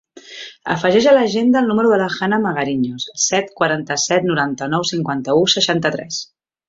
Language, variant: Catalan, Central